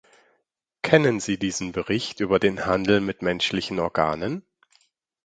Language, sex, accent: German, male, Deutschland Deutsch